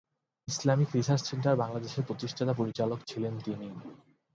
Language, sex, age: Bengali, male, 19-29